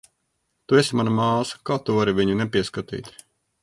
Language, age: Latvian, 40-49